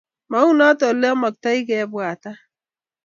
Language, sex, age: Kalenjin, female, 40-49